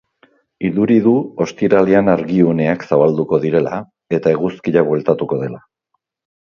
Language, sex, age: Basque, male, 60-69